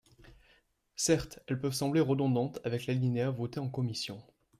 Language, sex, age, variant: French, male, 19-29, Français de métropole